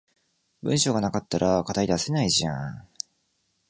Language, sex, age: Japanese, male, 19-29